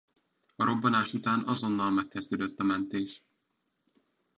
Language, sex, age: Hungarian, male, 19-29